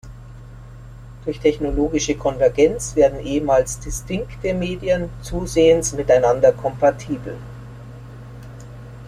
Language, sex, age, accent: German, female, 50-59, Deutschland Deutsch